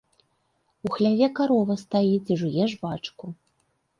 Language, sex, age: Belarusian, female, 40-49